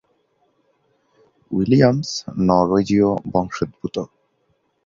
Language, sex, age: Bengali, male, 19-29